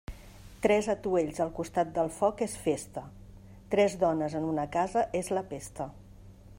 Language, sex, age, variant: Catalan, female, 50-59, Central